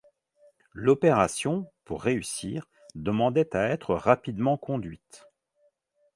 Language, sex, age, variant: French, male, 50-59, Français de métropole